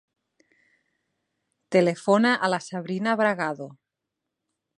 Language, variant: Catalan, Nord-Occidental